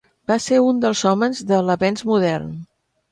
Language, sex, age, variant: Catalan, female, 70-79, Central